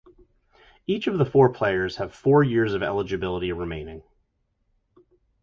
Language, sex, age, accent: English, male, 30-39, United States English